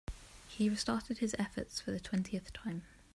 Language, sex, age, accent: English, female, 30-39, England English